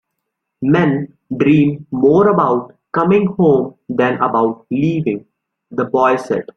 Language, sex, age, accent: English, male, 19-29, India and South Asia (India, Pakistan, Sri Lanka)